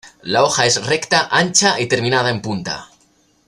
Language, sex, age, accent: Spanish, male, 19-29, España: Norte peninsular (Asturias, Castilla y León, Cantabria, País Vasco, Navarra, Aragón, La Rioja, Guadalajara, Cuenca)